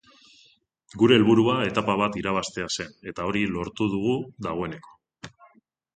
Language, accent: Basque, Mendebalekoa (Araba, Bizkaia, Gipuzkoako mendebaleko herri batzuk)